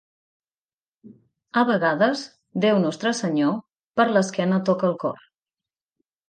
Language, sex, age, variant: Catalan, female, 30-39, Nord-Occidental